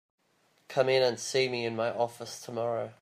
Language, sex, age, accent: English, male, 30-39, Australian English